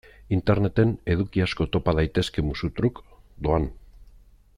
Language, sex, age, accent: Basque, male, 50-59, Erdialdekoa edo Nafarra (Gipuzkoa, Nafarroa)